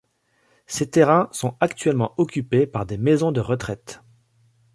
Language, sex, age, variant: French, male, 40-49, Français de métropole